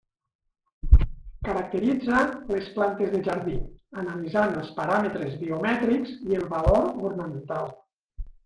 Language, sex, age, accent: Catalan, male, 50-59, valencià